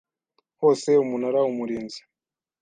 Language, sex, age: Kinyarwanda, male, 19-29